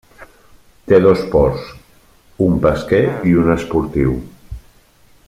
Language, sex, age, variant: Catalan, male, 40-49, Central